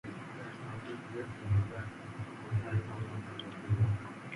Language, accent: English, United States English